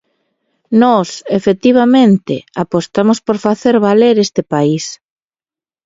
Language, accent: Galician, Normativo (estándar)